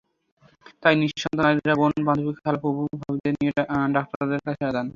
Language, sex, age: Bengali, male, 19-29